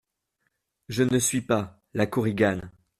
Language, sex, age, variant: French, male, 19-29, Français de métropole